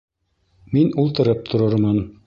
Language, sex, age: Bashkir, male, 60-69